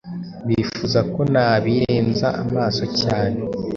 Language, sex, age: Kinyarwanda, male, 19-29